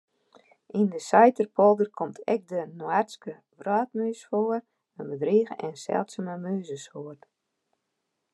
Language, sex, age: Western Frisian, female, 50-59